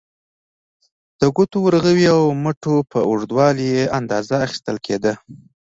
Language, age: Pashto, 19-29